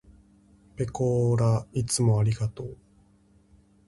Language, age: Japanese, 19-29